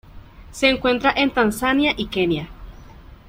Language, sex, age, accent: Spanish, female, 19-29, Andino-Pacífico: Colombia, Perú, Ecuador, oeste de Bolivia y Venezuela andina